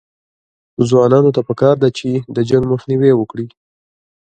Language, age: Pashto, 19-29